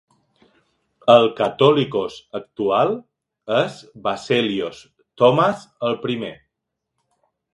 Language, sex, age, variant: Catalan, male, 40-49, Balear